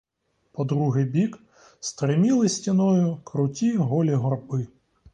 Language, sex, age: Ukrainian, male, 30-39